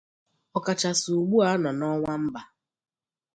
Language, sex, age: Igbo, female, 30-39